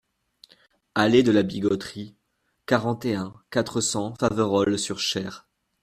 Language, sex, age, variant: French, male, 19-29, Français de métropole